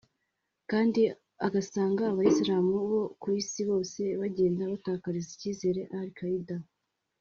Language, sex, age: Kinyarwanda, female, 19-29